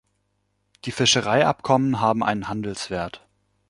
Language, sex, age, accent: German, male, 19-29, Deutschland Deutsch